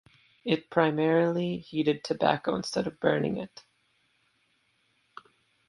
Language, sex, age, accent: English, male, 19-29, United States English